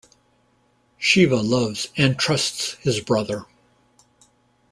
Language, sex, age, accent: English, male, 60-69, United States English